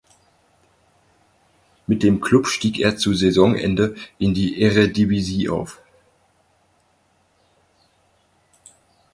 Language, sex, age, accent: German, male, 30-39, Deutschland Deutsch